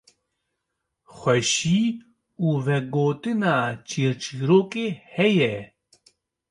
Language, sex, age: Kurdish, male, 30-39